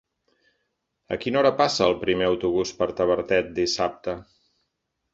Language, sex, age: Catalan, male, 50-59